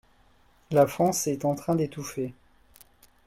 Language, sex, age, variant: French, male, 19-29, Français de métropole